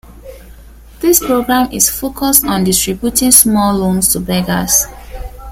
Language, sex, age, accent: English, female, 19-29, Irish English